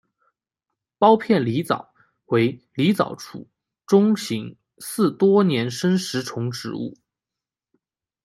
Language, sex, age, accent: Chinese, male, 19-29, 出生地：江苏省